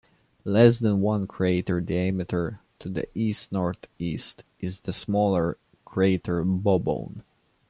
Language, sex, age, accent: English, male, 19-29, England English